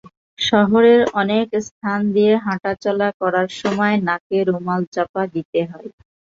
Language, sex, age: Bengali, male, under 19